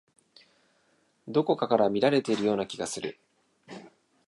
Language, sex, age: Japanese, male, 19-29